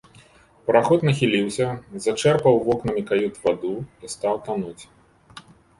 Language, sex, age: Belarusian, male, 40-49